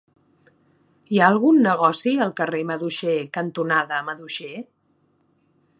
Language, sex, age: Catalan, female, 19-29